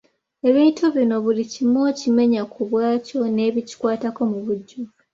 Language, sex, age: Ganda, female, 19-29